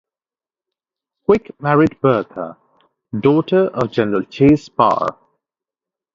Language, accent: English, India and South Asia (India, Pakistan, Sri Lanka)